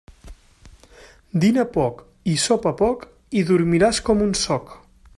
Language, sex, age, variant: Catalan, male, 30-39, Central